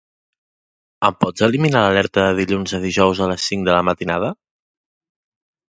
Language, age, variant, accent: Catalan, 30-39, Central, central